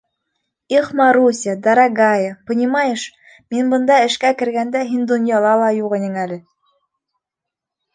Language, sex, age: Bashkir, female, 19-29